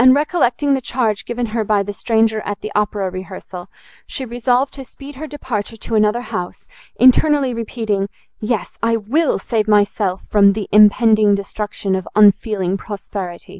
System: none